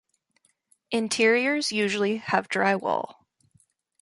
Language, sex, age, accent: English, female, 19-29, Canadian English